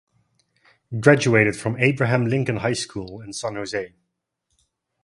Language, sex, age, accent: English, male, 19-29, Dutch